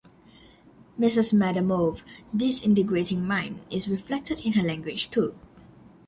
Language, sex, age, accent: English, male, under 19, Singaporean English